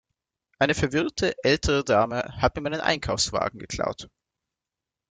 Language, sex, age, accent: German, male, 19-29, Schweizerdeutsch